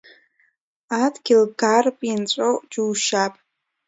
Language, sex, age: Abkhazian, female, under 19